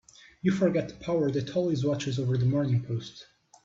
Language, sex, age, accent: English, male, 19-29, United States English